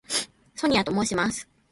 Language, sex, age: Japanese, female, 19-29